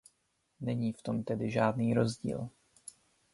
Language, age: Czech, 19-29